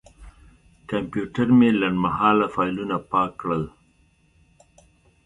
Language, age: Pashto, 60-69